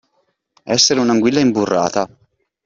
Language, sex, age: Italian, male, 19-29